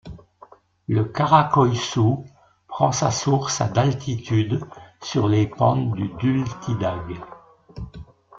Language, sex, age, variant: French, male, 60-69, Français de métropole